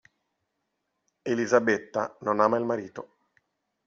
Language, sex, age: Italian, male, 40-49